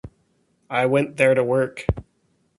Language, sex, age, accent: English, male, 30-39, United States English